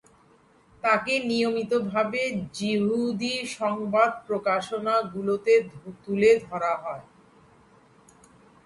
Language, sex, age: Bengali, female, 40-49